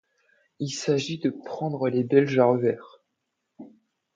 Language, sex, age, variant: French, male, 40-49, Français de métropole